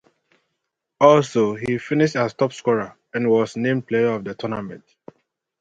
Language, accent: English, England English